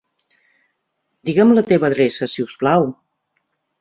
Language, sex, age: Catalan, female, 40-49